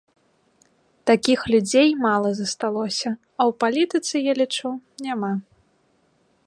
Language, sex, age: Belarusian, female, 19-29